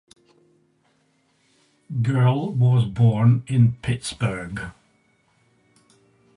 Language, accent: English, England English